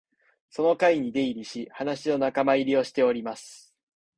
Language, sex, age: Japanese, male, 19-29